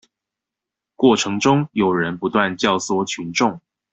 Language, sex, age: Chinese, male, 19-29